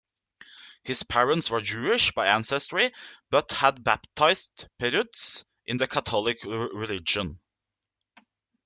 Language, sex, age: English, male, 19-29